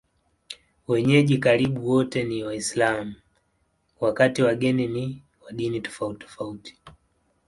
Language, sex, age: Swahili, male, 19-29